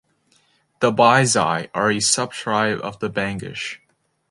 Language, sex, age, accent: English, male, 19-29, United States English